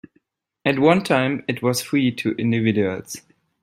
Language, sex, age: English, male, 19-29